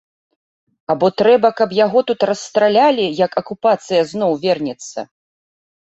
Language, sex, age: Belarusian, female, 40-49